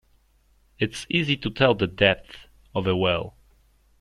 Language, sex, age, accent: English, male, 19-29, United States English